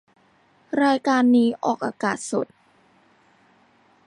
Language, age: Thai, under 19